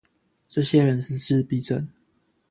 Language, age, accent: Chinese, 19-29, 出生地：彰化縣